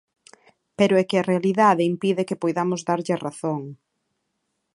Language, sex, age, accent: Galician, female, 30-39, Oriental (común en zona oriental); Normativo (estándar)